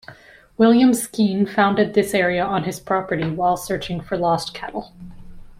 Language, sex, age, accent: English, female, 30-39, Canadian English